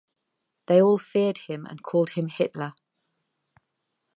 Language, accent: English, England English